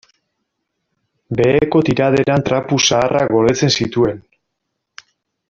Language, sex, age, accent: Basque, male, 30-39, Mendebalekoa (Araba, Bizkaia, Gipuzkoako mendebaleko herri batzuk)